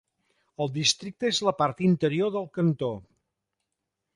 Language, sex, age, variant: Catalan, male, 50-59, Central